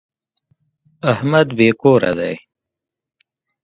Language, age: Pashto, 19-29